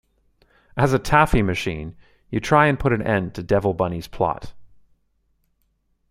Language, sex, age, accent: English, male, 40-49, Canadian English